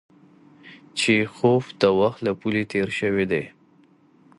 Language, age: Pashto, 30-39